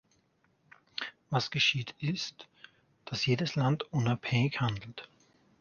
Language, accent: German, Österreichisches Deutsch